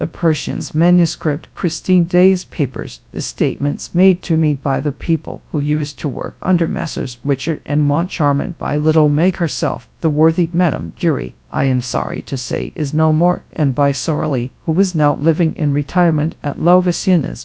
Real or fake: fake